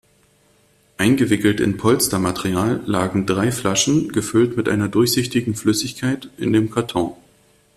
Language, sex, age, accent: German, male, 30-39, Deutschland Deutsch